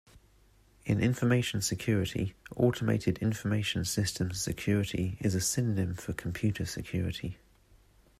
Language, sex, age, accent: English, male, 30-39, England English